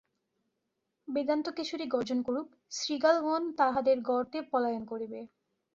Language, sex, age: Bengali, female, 19-29